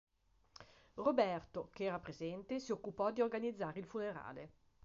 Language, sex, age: Italian, female, 50-59